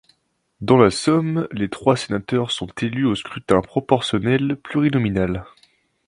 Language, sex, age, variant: French, male, 19-29, Français de métropole